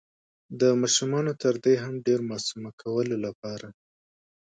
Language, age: Pashto, 19-29